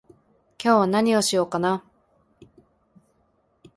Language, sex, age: Japanese, female, 19-29